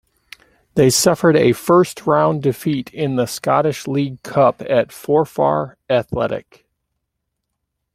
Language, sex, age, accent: English, male, 40-49, United States English